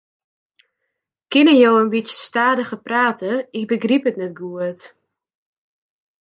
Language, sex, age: Western Frisian, female, 19-29